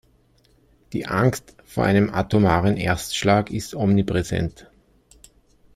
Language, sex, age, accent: German, male, 40-49, Österreichisches Deutsch